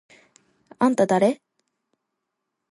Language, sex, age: Japanese, female, 19-29